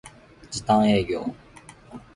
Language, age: Japanese, 19-29